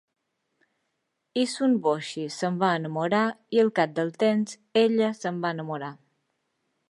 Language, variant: Catalan, Balear